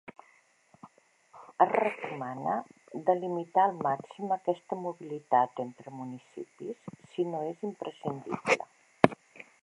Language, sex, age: Catalan, female, 70-79